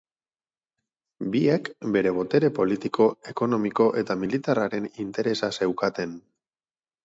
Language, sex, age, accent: Basque, male, 30-39, Batua